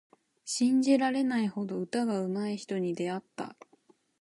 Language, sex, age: Japanese, female, 19-29